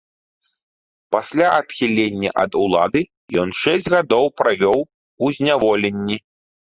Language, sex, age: Belarusian, male, 30-39